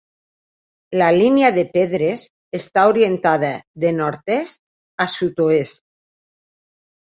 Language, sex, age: Catalan, female, 40-49